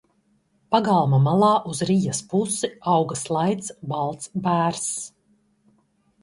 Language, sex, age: Latvian, female, 30-39